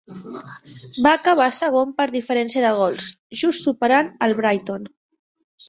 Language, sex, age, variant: Catalan, female, 19-29, Central